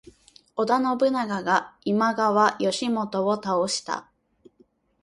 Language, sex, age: Japanese, female, 19-29